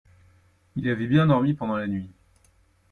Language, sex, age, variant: French, male, 19-29, Français de métropole